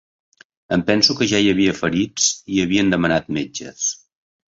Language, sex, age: Catalan, male, 50-59